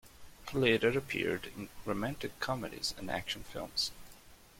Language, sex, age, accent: English, male, 19-29, United States English